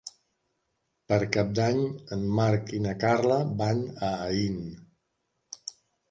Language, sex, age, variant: Catalan, male, 50-59, Central